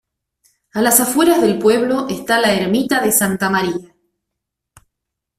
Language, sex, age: Spanish, female, 40-49